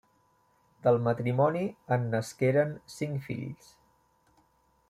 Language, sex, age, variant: Catalan, male, 40-49, Central